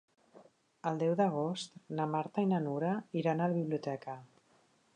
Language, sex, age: Catalan, female, 40-49